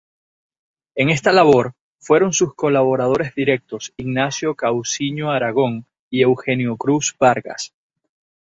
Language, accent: Spanish, Caribe: Cuba, Venezuela, Puerto Rico, República Dominicana, Panamá, Colombia caribeña, México caribeño, Costa del golfo de México